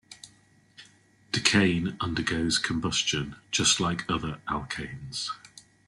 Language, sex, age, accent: English, male, 50-59, England English